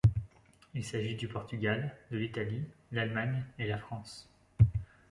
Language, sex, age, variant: French, male, 19-29, Français de métropole